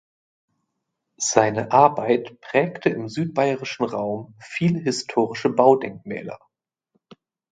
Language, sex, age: German, male, 30-39